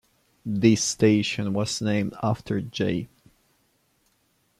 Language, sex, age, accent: English, male, 19-29, England English